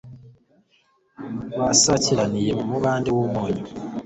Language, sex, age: Kinyarwanda, male, 19-29